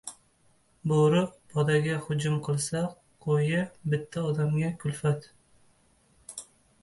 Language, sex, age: Uzbek, male, 19-29